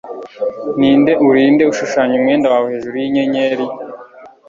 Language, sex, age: Kinyarwanda, male, 19-29